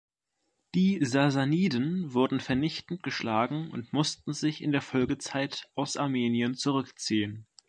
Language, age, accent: German, under 19, Deutschland Deutsch